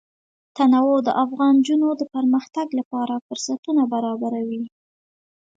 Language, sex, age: Pashto, female, 19-29